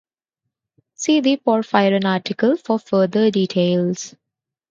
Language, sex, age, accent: English, female, 19-29, India and South Asia (India, Pakistan, Sri Lanka)